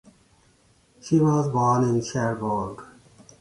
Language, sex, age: English, male, 40-49